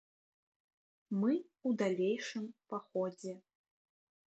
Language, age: Belarusian, 19-29